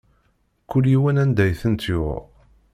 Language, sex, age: Kabyle, male, 50-59